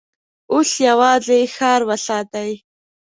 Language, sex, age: Pashto, female, 19-29